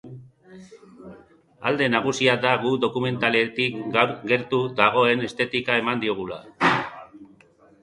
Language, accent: Basque, Erdialdekoa edo Nafarra (Gipuzkoa, Nafarroa)